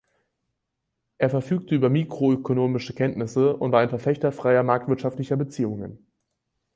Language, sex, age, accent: German, male, 19-29, Deutschland Deutsch